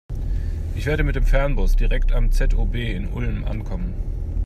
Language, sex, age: German, male, 30-39